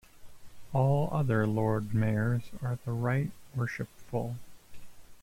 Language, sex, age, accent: English, male, 30-39, United States English